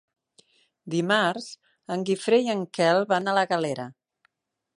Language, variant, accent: Catalan, Nord-Occidental, nord-occidental